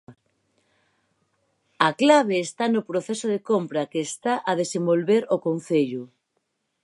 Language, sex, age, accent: Galician, female, 30-39, Normativo (estándar)